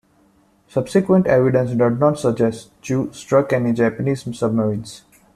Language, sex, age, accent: English, male, 19-29, India and South Asia (India, Pakistan, Sri Lanka)